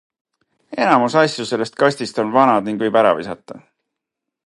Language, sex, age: Estonian, male, 40-49